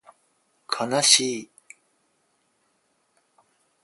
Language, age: Japanese, 50-59